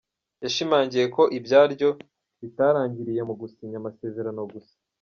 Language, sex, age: Kinyarwanda, male, 19-29